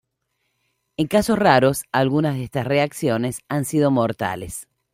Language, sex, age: Spanish, female, 50-59